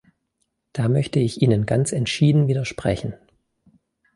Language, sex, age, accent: German, male, 19-29, Deutschland Deutsch